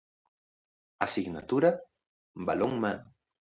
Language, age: Spanish, 60-69